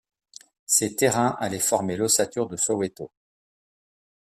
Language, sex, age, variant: French, male, 40-49, Français de métropole